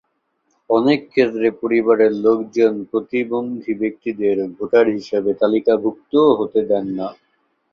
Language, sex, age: Bengali, male, 19-29